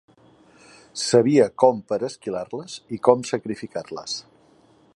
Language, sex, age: Catalan, male, 50-59